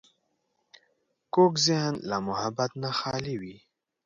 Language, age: Pashto, 19-29